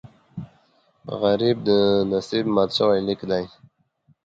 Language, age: Pashto, under 19